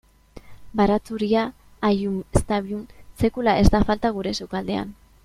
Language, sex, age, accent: Basque, female, 19-29, Mendebalekoa (Araba, Bizkaia, Gipuzkoako mendebaleko herri batzuk)